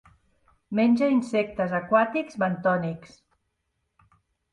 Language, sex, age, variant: Catalan, female, 50-59, Central